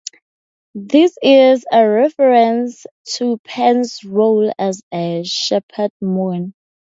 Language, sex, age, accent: English, female, 19-29, Southern African (South Africa, Zimbabwe, Namibia)